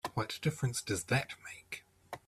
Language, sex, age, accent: English, male, 30-39, New Zealand English